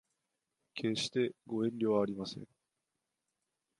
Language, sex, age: Japanese, male, 19-29